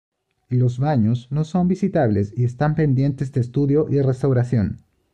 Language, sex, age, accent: Spanish, male, 19-29, Chileno: Chile, Cuyo